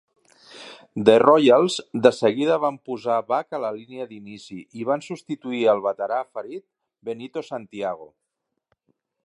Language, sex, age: Catalan, male, 50-59